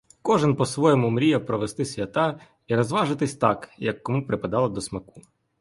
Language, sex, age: Ukrainian, male, 19-29